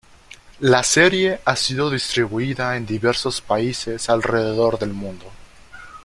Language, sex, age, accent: Spanish, male, 19-29, México